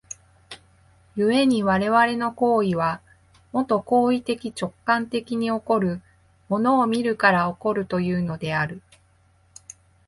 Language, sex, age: Japanese, female, 30-39